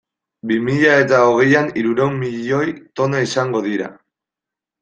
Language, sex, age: Basque, male, 19-29